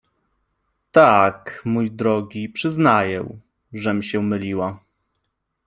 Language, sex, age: Polish, male, 30-39